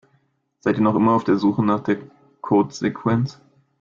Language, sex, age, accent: German, male, 19-29, Deutschland Deutsch